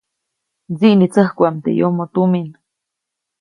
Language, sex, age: Copainalá Zoque, female, 19-29